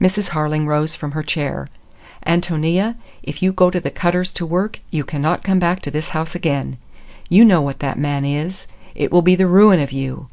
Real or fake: real